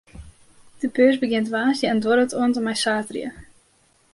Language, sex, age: Western Frisian, female, 19-29